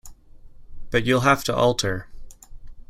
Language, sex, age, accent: English, male, 30-39, Canadian English